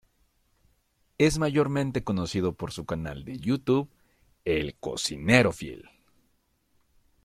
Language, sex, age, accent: Spanish, male, 19-29, México